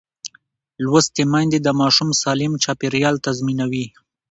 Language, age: Pashto, 19-29